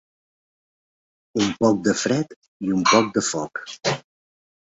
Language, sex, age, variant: Catalan, male, 50-59, Central